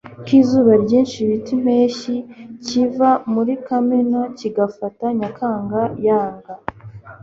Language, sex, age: Kinyarwanda, female, 19-29